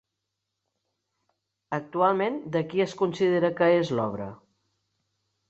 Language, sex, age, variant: Catalan, female, 60-69, Central